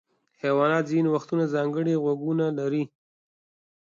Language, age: Pashto, 30-39